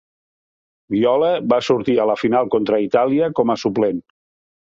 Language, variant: Catalan, Nord-Occidental